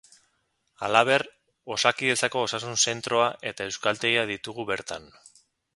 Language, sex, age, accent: Basque, male, 30-39, Mendebalekoa (Araba, Bizkaia, Gipuzkoako mendebaleko herri batzuk)